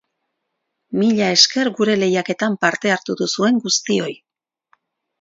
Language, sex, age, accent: Basque, female, 40-49, Erdialdekoa edo Nafarra (Gipuzkoa, Nafarroa)